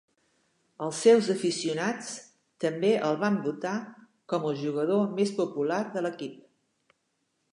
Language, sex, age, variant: Catalan, female, 70-79, Central